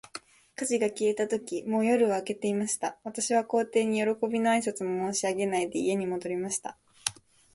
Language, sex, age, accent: Japanese, female, 19-29, 標準語